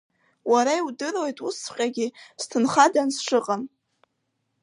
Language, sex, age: Abkhazian, female, under 19